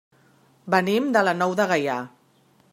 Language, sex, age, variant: Catalan, female, 40-49, Central